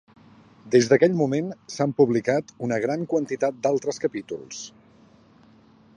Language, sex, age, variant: Catalan, male, 50-59, Central